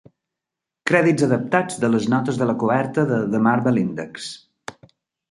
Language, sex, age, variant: Catalan, male, 40-49, Balear